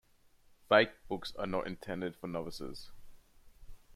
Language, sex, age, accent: English, male, 19-29, Australian English